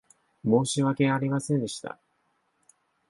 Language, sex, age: Japanese, male, 19-29